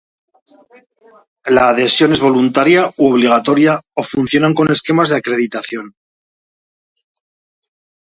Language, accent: Spanish, España: Norte peninsular (Asturias, Castilla y León, Cantabria, País Vasco, Navarra, Aragón, La Rioja, Guadalajara, Cuenca)